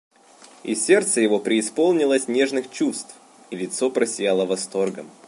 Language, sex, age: Russian, male, 19-29